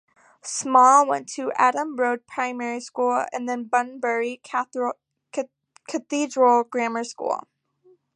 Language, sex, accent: English, female, United States English